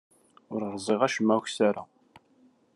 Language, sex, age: Kabyle, male, 30-39